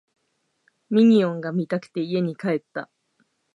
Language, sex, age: Japanese, female, under 19